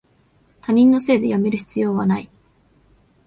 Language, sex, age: Japanese, female, 19-29